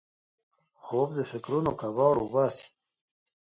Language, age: Pashto, 30-39